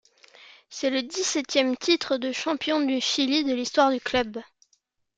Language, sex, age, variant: French, female, under 19, Français de métropole